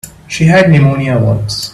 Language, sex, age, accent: English, male, 19-29, India and South Asia (India, Pakistan, Sri Lanka)